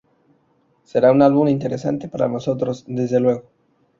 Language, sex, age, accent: Spanish, male, 19-29, México